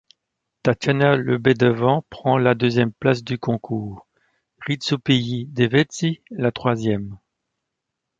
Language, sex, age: French, male, 40-49